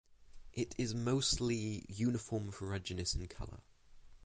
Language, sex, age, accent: English, male, 19-29, England English; New Zealand English